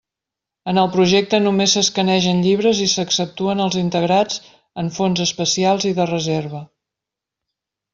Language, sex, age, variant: Catalan, female, 50-59, Central